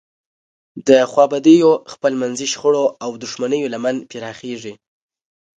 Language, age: Pashto, 19-29